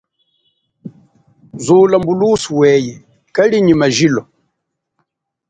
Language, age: Chokwe, 40-49